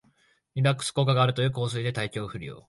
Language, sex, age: Japanese, male, 19-29